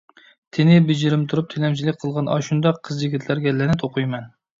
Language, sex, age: Uyghur, male, 30-39